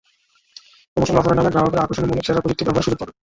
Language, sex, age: Bengali, male, 19-29